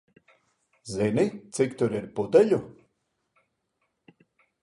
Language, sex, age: Latvian, male, 50-59